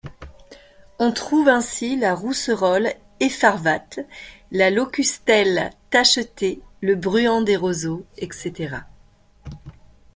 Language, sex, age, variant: French, female, 40-49, Français de métropole